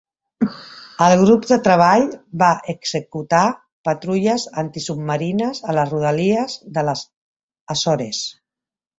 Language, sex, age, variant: Catalan, female, 40-49, Central